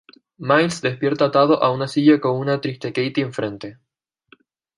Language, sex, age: Spanish, female, 19-29